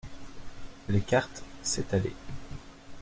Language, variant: French, Français de métropole